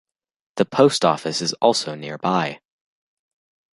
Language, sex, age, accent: English, female, under 19, United States English